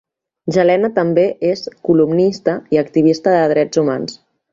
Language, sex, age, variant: Catalan, female, 19-29, Central